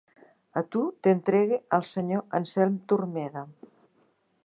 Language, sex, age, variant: Catalan, female, 60-69, Central